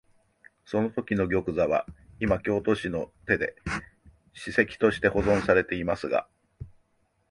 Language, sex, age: Japanese, male, 50-59